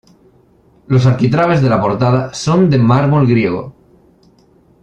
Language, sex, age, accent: Spanish, male, 30-39, España: Norte peninsular (Asturias, Castilla y León, Cantabria, País Vasco, Navarra, Aragón, La Rioja, Guadalajara, Cuenca)